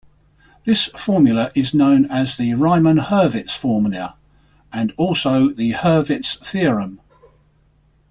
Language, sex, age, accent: English, male, 60-69, England English